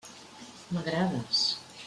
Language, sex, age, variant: Catalan, female, 50-59, Central